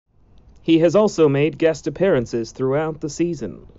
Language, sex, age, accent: English, male, 30-39, Canadian English